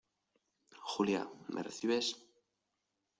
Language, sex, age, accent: Spanish, male, 19-29, España: Norte peninsular (Asturias, Castilla y León, Cantabria, País Vasco, Navarra, Aragón, La Rioja, Guadalajara, Cuenca)